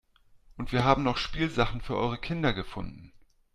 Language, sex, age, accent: German, male, 40-49, Deutschland Deutsch